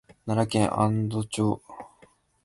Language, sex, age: Japanese, male, 19-29